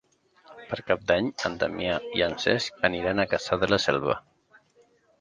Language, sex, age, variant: Catalan, male, 40-49, Central